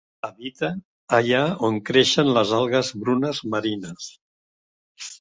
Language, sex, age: Catalan, male, 60-69